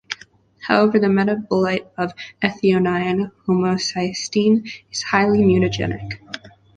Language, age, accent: English, 19-29, United States English